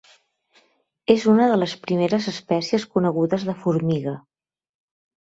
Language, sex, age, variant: Catalan, female, 30-39, Central